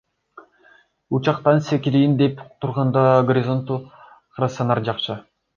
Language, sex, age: Kyrgyz, male, under 19